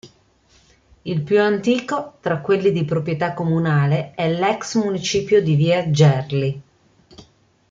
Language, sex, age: Italian, female, 50-59